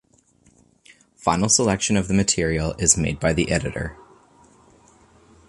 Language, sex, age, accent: English, male, 19-29, Canadian English